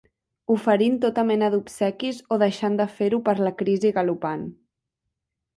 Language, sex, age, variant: Catalan, female, under 19, Central